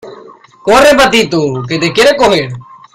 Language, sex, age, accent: Spanish, male, under 19, Andino-Pacífico: Colombia, Perú, Ecuador, oeste de Bolivia y Venezuela andina